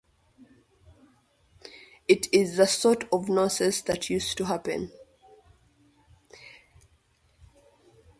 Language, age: English, 40-49